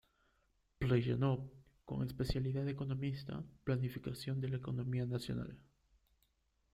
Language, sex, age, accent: Spanish, male, 19-29, Andino-Pacífico: Colombia, Perú, Ecuador, oeste de Bolivia y Venezuela andina